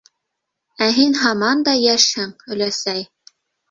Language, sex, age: Bashkir, female, 30-39